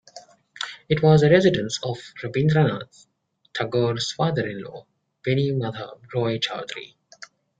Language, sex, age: English, male, 30-39